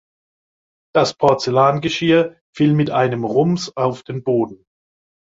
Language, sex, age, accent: German, male, 60-69, Deutschland Deutsch